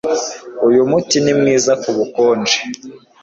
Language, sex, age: Kinyarwanda, male, 19-29